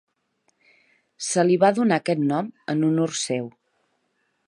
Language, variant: Catalan, Central